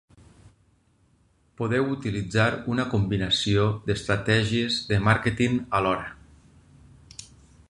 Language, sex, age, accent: Catalan, male, 40-49, valencià